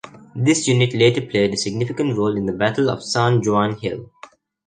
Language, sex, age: English, male, under 19